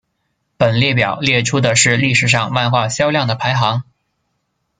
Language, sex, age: Chinese, male, 30-39